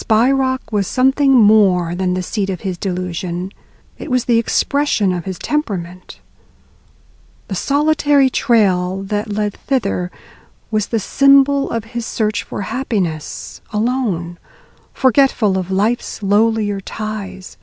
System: none